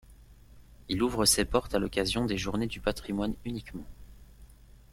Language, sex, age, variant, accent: French, male, 19-29, Français d'Europe, Français de Belgique